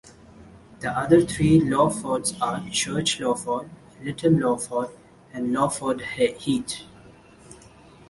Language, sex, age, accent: English, male, 19-29, India and South Asia (India, Pakistan, Sri Lanka)